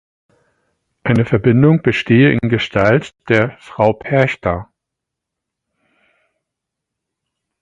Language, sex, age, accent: German, male, 40-49, Deutschland Deutsch